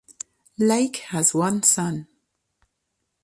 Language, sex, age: English, female, 50-59